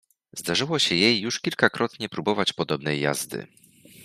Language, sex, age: Polish, male, 19-29